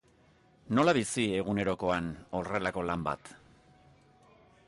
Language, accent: Basque, Mendebalekoa (Araba, Bizkaia, Gipuzkoako mendebaleko herri batzuk)